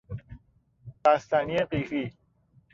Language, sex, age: Persian, male, 30-39